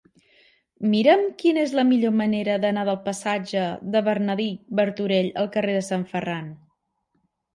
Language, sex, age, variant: Catalan, female, 30-39, Central